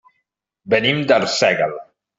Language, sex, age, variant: Catalan, male, 40-49, Central